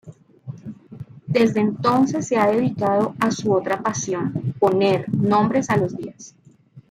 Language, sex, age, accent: Spanish, female, 30-39, Caribe: Cuba, Venezuela, Puerto Rico, República Dominicana, Panamá, Colombia caribeña, México caribeño, Costa del golfo de México